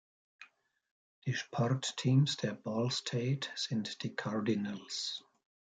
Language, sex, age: German, male, 70-79